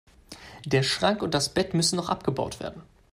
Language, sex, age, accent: German, male, 19-29, Deutschland Deutsch